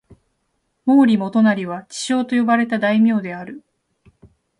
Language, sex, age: Japanese, female, 19-29